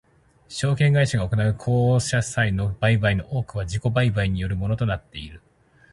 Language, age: Japanese, 30-39